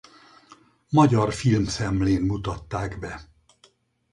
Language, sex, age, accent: Hungarian, male, 70-79, budapesti